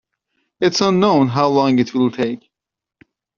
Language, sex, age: English, male, 40-49